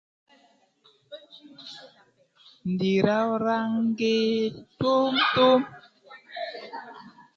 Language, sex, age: Tupuri, female, 19-29